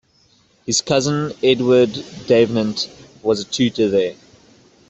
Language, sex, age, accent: English, male, 19-29, Southern African (South Africa, Zimbabwe, Namibia)